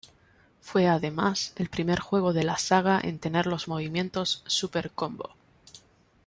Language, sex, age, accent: Spanish, female, 19-29, España: Islas Canarias